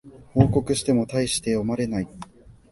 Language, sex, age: Japanese, male, 19-29